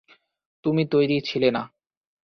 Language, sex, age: Bengali, male, 19-29